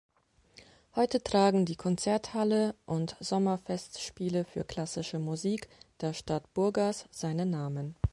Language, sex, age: German, female, 30-39